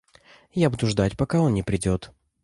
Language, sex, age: Russian, male, 19-29